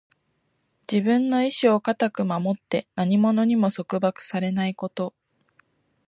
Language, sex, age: Japanese, female, 19-29